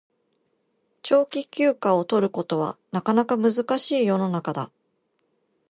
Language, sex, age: Japanese, female, 40-49